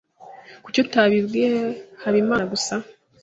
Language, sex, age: Kinyarwanda, female, 30-39